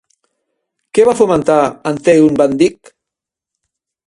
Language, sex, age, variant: Catalan, male, 60-69, Central